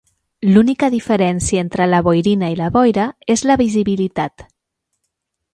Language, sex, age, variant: Catalan, female, 30-39, Central